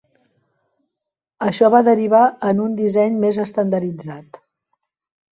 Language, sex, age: Catalan, female, 50-59